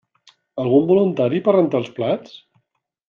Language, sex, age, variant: Catalan, male, 50-59, Central